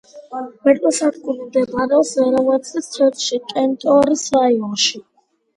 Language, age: Georgian, 30-39